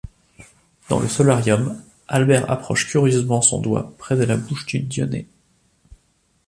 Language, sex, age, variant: French, male, 30-39, Français de métropole